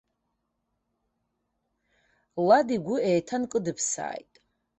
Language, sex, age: Abkhazian, female, 30-39